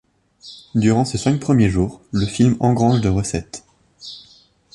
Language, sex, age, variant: French, male, under 19, Français de métropole